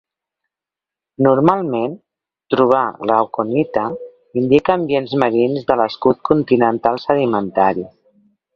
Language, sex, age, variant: Catalan, female, 50-59, Central